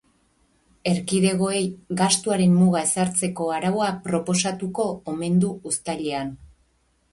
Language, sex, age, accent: Basque, female, 50-59, Mendebalekoa (Araba, Bizkaia, Gipuzkoako mendebaleko herri batzuk)